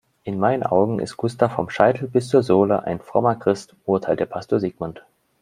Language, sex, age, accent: German, male, 30-39, Deutschland Deutsch